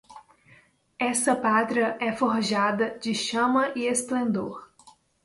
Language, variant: Portuguese, Portuguese (Brasil)